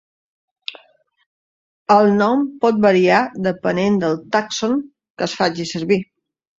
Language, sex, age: Catalan, female, 50-59